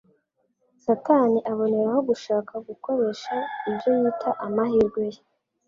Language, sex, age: Kinyarwanda, female, 19-29